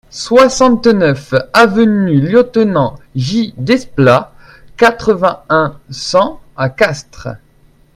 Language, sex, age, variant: French, male, 19-29, Français de métropole